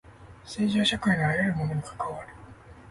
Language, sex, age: Japanese, male, 30-39